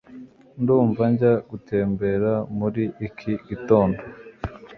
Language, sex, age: Kinyarwanda, male, under 19